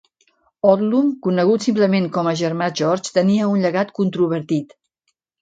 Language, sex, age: Catalan, female, 60-69